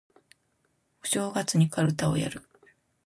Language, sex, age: Japanese, female, 40-49